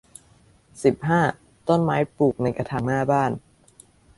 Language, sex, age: Thai, male, under 19